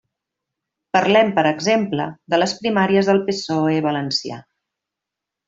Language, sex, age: Catalan, female, 50-59